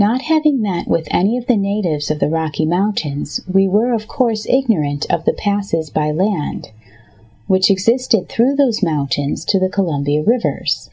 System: none